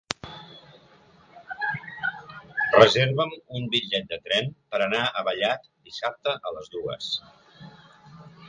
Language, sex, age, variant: Catalan, male, 50-59, Central